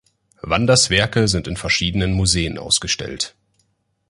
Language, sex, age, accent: German, male, 19-29, Deutschland Deutsch